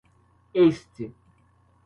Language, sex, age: Portuguese, male, under 19